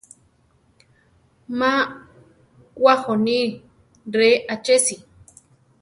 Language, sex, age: Central Tarahumara, female, 30-39